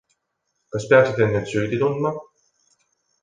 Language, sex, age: Estonian, male, 40-49